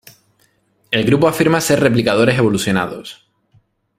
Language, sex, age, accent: Spanish, male, 19-29, España: Islas Canarias